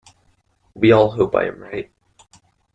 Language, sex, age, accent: English, male, under 19, United States English